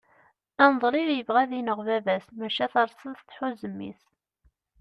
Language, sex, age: Kabyle, female, 19-29